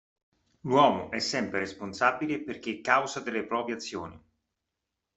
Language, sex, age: Italian, male, 30-39